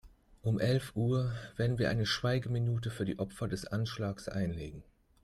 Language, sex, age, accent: German, male, 30-39, Deutschland Deutsch